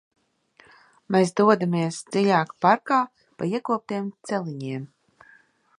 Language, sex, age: Latvian, female, 30-39